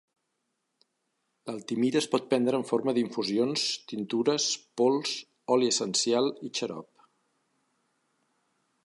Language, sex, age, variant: Catalan, male, 50-59, Central